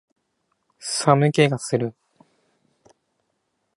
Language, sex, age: Japanese, male, 19-29